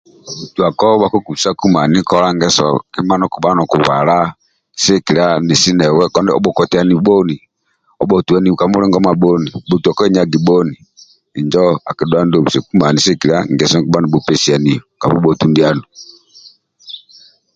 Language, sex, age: Amba (Uganda), male, 50-59